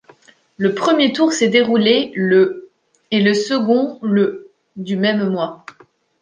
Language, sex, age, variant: French, male, 19-29, Français de métropole